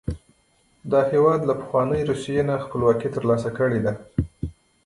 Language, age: Pashto, 30-39